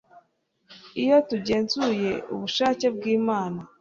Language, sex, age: Kinyarwanda, female, 30-39